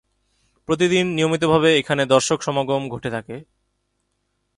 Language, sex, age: Bengali, male, 19-29